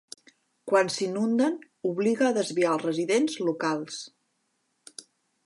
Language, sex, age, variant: Catalan, female, 40-49, Central